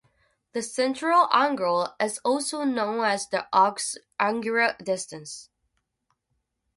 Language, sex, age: English, female, 19-29